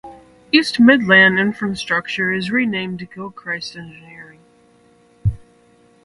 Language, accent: English, United States English